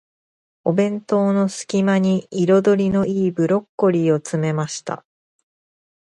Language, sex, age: Japanese, female, 30-39